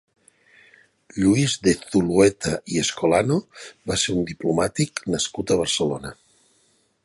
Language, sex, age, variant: Catalan, male, 50-59, Central